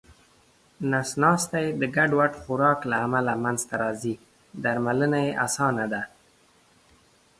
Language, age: Pashto, 30-39